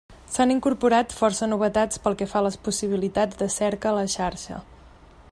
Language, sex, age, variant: Catalan, female, 30-39, Central